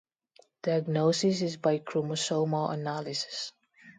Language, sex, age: English, female, 19-29